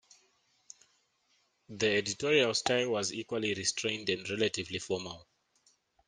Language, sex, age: English, male, 19-29